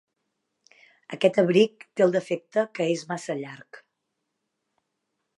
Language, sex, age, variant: Catalan, female, 40-49, Central